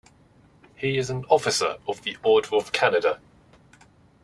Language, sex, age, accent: English, male, 30-39, England English